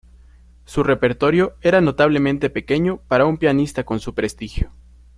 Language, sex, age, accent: Spanish, male, 19-29, México